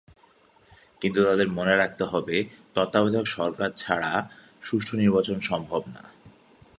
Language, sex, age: Bengali, male, 30-39